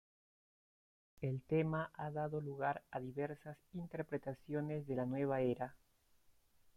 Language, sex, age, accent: Spanish, male, 19-29, Andino-Pacífico: Colombia, Perú, Ecuador, oeste de Bolivia y Venezuela andina